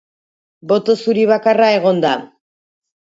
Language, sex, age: Basque, female, 40-49